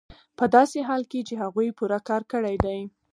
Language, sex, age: Pashto, female, under 19